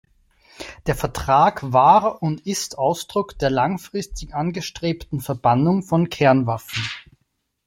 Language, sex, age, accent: German, male, 30-39, Österreichisches Deutsch